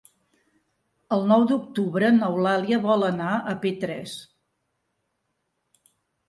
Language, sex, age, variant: Catalan, female, 60-69, Central